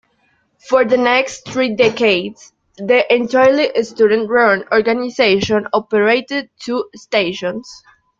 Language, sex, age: English, female, under 19